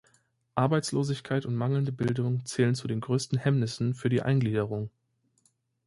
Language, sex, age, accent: German, male, 30-39, Deutschland Deutsch